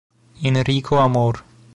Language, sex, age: Italian, male, 19-29